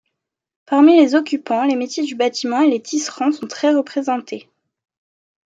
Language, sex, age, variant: French, female, 19-29, Français de métropole